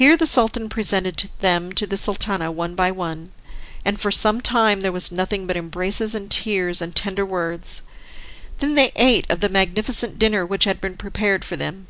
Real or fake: real